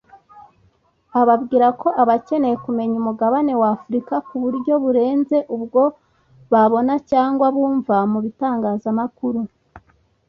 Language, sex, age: Kinyarwanda, female, 40-49